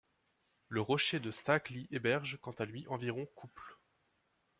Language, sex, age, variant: French, male, 19-29, Français de métropole